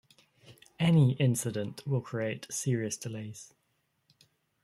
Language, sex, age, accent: English, male, 19-29, England English